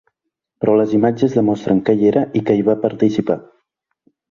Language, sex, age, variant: Catalan, male, 19-29, Central